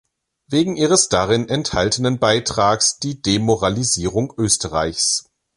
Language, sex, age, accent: German, male, 40-49, Deutschland Deutsch